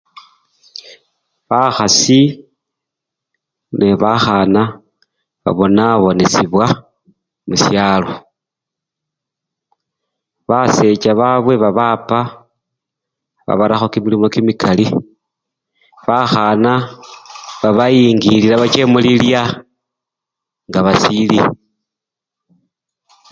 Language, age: Luyia, 50-59